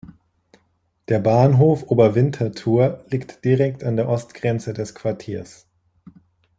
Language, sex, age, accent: German, male, 30-39, Deutschland Deutsch